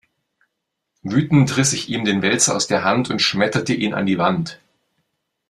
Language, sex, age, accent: German, male, 40-49, Deutschland Deutsch